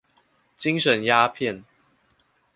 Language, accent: Chinese, 出生地：臺北市